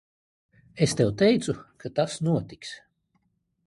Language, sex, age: Latvian, male, 40-49